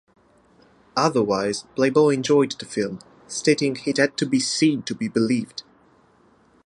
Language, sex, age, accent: English, male, 19-29, England English